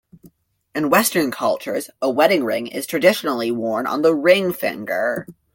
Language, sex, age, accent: English, male, under 19, Canadian English